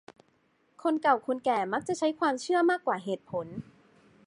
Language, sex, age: Thai, female, 19-29